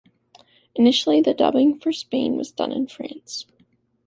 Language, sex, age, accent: English, female, 19-29, United States English